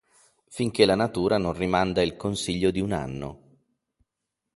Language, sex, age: Italian, male, 40-49